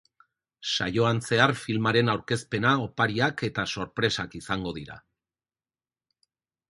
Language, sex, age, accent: Basque, male, 40-49, Erdialdekoa edo Nafarra (Gipuzkoa, Nafarroa)